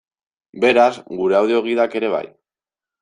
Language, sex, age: Basque, male, 19-29